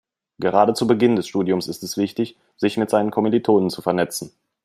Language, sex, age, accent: German, male, 30-39, Deutschland Deutsch